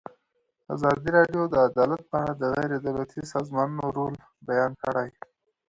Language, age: Pashto, 19-29